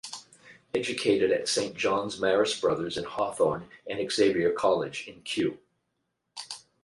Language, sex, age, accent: English, male, 50-59, United States English